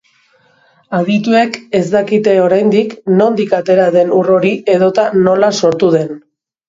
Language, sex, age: Basque, female, 40-49